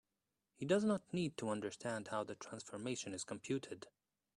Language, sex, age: English, male, 30-39